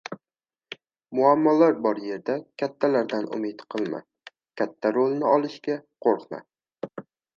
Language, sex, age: Uzbek, male, 19-29